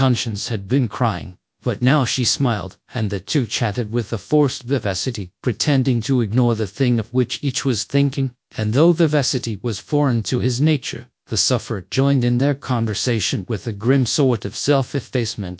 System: TTS, GradTTS